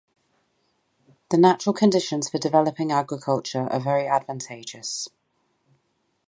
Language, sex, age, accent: English, female, 30-39, England English